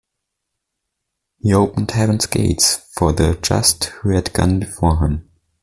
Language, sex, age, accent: English, male, 19-29, United States English